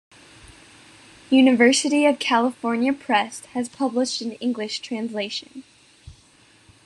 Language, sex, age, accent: English, female, under 19, United States English